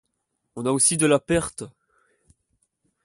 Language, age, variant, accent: French, under 19, Français d'Europe, Français de Belgique